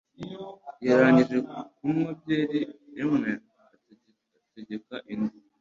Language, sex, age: Kinyarwanda, male, under 19